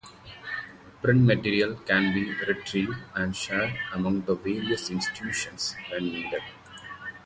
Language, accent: English, India and South Asia (India, Pakistan, Sri Lanka)